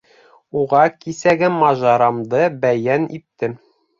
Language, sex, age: Bashkir, male, 30-39